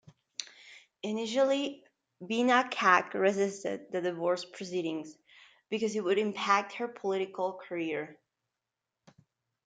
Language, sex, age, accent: English, female, 19-29, United States English